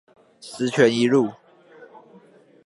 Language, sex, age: Chinese, male, under 19